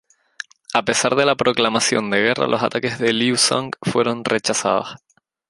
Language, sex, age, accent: Spanish, male, 19-29, España: Islas Canarias